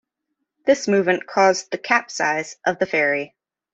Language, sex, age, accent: English, female, 30-39, United States English